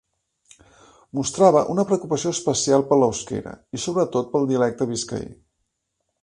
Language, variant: Catalan, Central